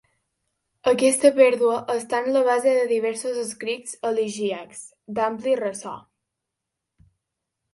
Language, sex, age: Catalan, female, under 19